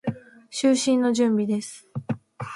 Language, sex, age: Japanese, female, 19-29